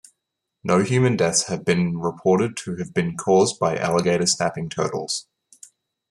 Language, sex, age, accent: English, male, 30-39, Australian English